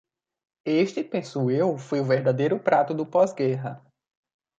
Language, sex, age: Portuguese, male, 19-29